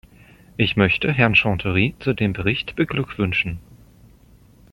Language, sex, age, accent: German, male, 30-39, Deutschland Deutsch